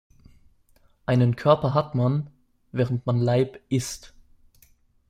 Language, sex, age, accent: German, male, 19-29, Deutschland Deutsch